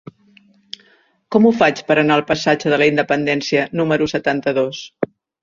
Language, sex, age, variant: Catalan, female, 60-69, Central